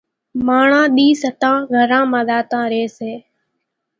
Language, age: Kachi Koli, 19-29